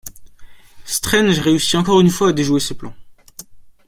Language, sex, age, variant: French, male, under 19, Français de métropole